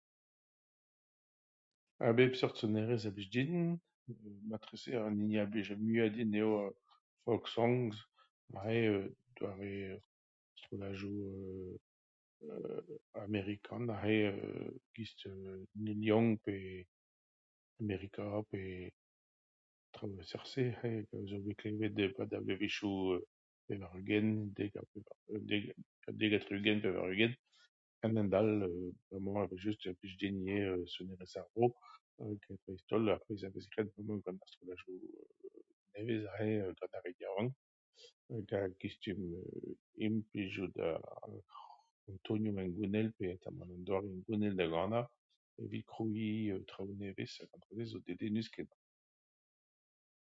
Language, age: Breton, 60-69